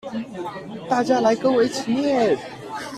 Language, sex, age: Chinese, male, 19-29